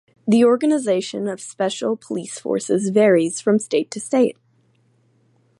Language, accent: English, United States English